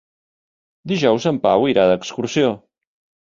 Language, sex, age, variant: Catalan, male, 50-59, Central